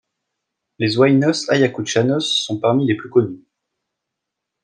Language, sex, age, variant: French, male, under 19, Français de métropole